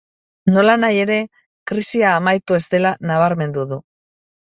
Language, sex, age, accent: Basque, female, 50-59, Mendebalekoa (Araba, Bizkaia, Gipuzkoako mendebaleko herri batzuk)